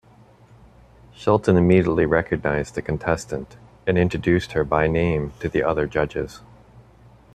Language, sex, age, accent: English, male, 40-49, United States English